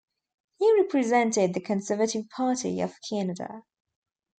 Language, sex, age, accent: English, female, 19-29, Australian English